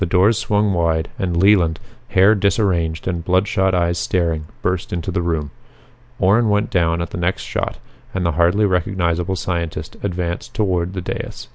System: none